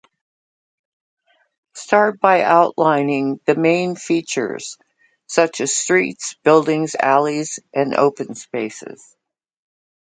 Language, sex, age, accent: English, female, 70-79, West Coast